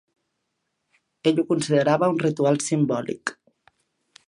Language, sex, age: Catalan, female, 19-29